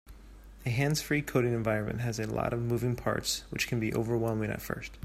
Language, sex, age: English, male, 30-39